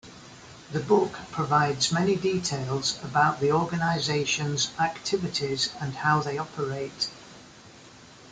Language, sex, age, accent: English, male, 60-69, England English